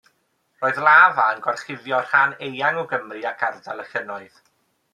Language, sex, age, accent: Welsh, male, 19-29, Y Deyrnas Unedig Cymraeg